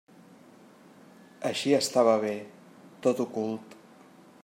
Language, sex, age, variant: Catalan, male, 40-49, Central